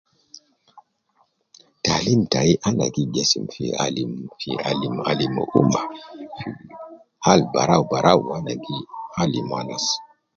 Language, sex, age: Nubi, male, 50-59